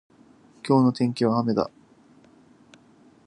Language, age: Japanese, 19-29